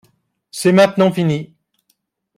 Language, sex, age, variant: French, male, 50-59, Français de métropole